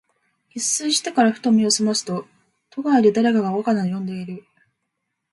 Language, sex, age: Japanese, female, 19-29